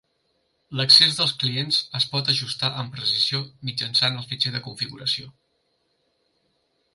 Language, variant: Catalan, Central